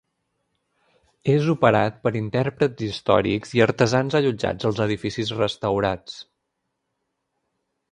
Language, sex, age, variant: Catalan, male, 19-29, Central